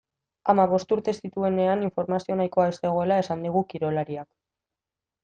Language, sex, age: Basque, female, 19-29